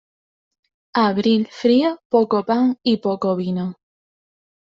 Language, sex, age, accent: Spanish, female, under 19, España: Sur peninsular (Andalucia, Extremadura, Murcia)